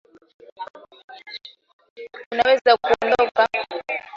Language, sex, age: Swahili, female, 19-29